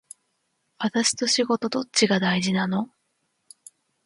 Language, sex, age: Japanese, female, 19-29